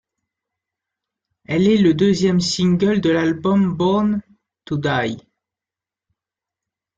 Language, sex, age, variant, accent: French, male, 30-39, Français des départements et régions d'outre-mer, Français de La Réunion